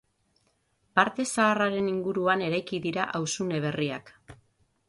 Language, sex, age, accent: Basque, female, 40-49, Mendebalekoa (Araba, Bizkaia, Gipuzkoako mendebaleko herri batzuk)